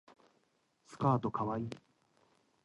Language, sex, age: Japanese, male, 19-29